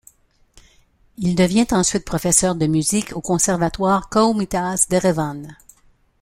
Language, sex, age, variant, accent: French, female, 70-79, Français d'Amérique du Nord, Français du Canada